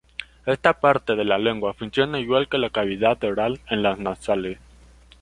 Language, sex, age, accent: Spanish, male, under 19, Andino-Pacífico: Colombia, Perú, Ecuador, oeste de Bolivia y Venezuela andina